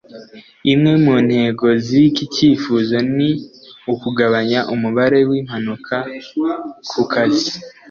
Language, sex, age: Kinyarwanda, male, 19-29